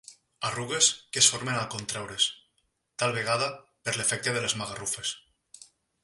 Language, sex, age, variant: Catalan, male, 19-29, Nord-Occidental